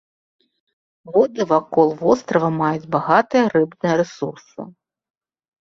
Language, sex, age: Belarusian, female, 50-59